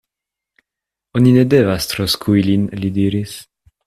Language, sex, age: Esperanto, male, 19-29